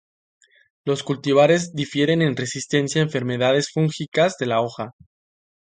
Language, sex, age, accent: Spanish, male, 19-29, México